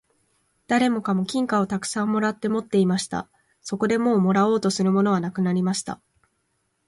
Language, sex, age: Japanese, female, 19-29